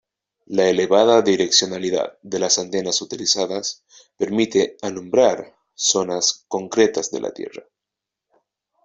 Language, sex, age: Spanish, male, 19-29